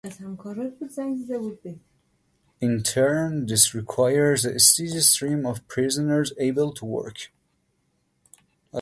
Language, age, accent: English, 19-29, United States English